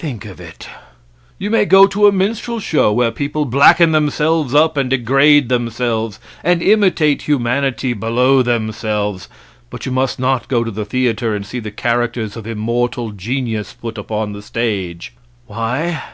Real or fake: real